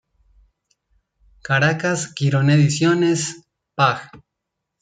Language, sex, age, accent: Spanish, male, 30-39, Caribe: Cuba, Venezuela, Puerto Rico, República Dominicana, Panamá, Colombia caribeña, México caribeño, Costa del golfo de México